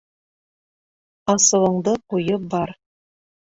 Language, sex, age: Bashkir, female, 30-39